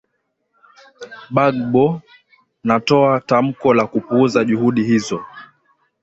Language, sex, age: Swahili, male, 19-29